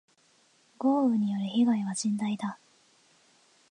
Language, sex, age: Japanese, female, 19-29